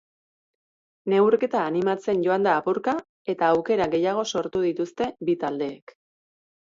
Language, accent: Basque, Erdialdekoa edo Nafarra (Gipuzkoa, Nafarroa)